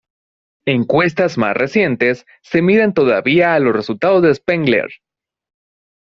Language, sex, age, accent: Spanish, male, 19-29, México